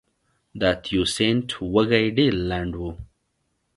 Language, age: Pashto, 19-29